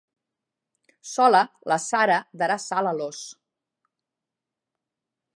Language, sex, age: Catalan, female, 50-59